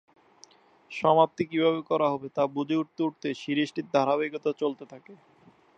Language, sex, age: Bengali, male, 19-29